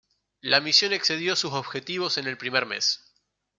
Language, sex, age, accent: Spanish, male, 19-29, Rioplatense: Argentina, Uruguay, este de Bolivia, Paraguay